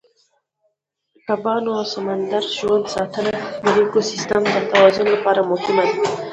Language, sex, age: Pashto, female, 19-29